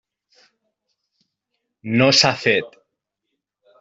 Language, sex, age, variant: Catalan, male, 30-39, Central